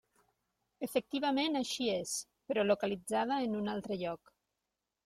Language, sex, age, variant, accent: Catalan, female, 40-49, Nord-Occidental, Tortosí